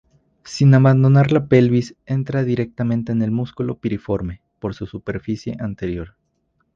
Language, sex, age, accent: Spanish, male, under 19, México